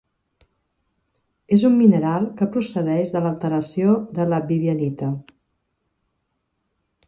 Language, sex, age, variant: Catalan, female, 50-59, Central